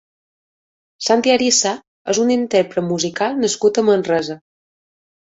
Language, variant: Catalan, Balear